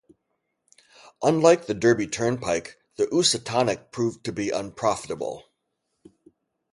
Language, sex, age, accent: English, male, 50-59, United States English